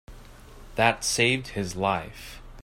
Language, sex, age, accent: English, male, 19-29, United States English